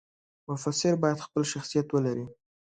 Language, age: Pashto, under 19